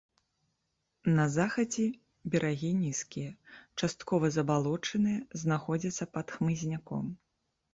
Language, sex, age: Belarusian, female, 30-39